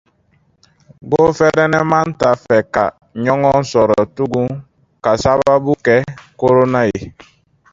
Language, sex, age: Dyula, male, 19-29